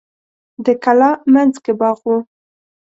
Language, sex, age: Pashto, female, 19-29